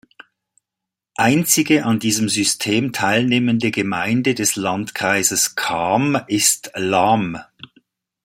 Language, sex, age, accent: German, male, 60-69, Schweizerdeutsch